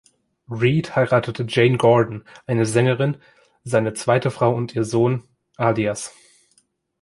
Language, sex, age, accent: German, male, 19-29, Deutschland Deutsch